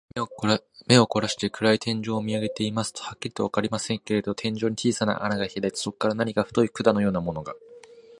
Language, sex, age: Japanese, male, 19-29